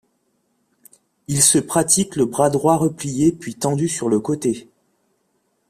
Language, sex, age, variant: French, male, 40-49, Français de métropole